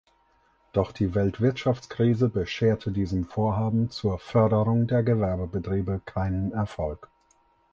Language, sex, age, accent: German, male, 30-39, Deutschland Deutsch